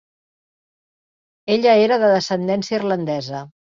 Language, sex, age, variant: Catalan, female, 60-69, Central